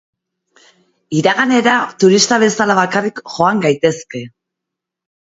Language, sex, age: Basque, female, 40-49